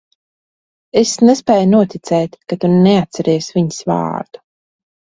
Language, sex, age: Latvian, female, 30-39